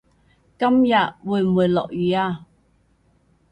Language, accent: Cantonese, 广州音